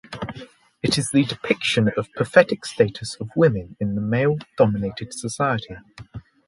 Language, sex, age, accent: English, male, under 19, England English